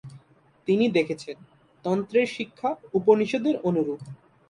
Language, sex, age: Bengali, male, 19-29